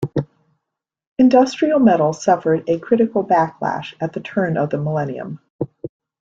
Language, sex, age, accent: English, female, 50-59, United States English